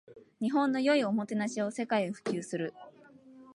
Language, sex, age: Japanese, female, 19-29